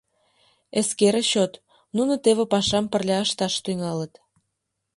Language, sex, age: Mari, female, 19-29